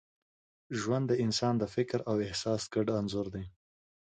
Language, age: Pashto, 19-29